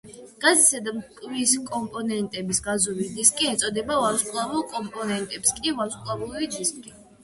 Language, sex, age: Georgian, female, 90+